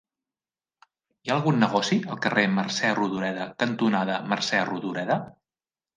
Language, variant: Catalan, Central